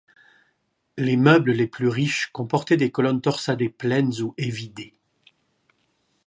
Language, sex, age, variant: French, male, 40-49, Français de métropole